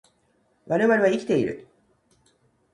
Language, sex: Japanese, female